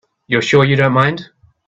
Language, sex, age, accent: English, male, 19-29, New Zealand English